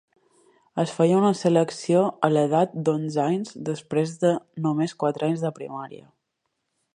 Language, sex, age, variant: Catalan, female, 19-29, Balear